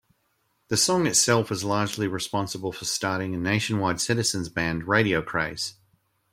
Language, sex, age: English, male, 30-39